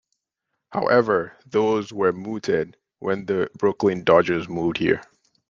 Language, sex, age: English, male, 30-39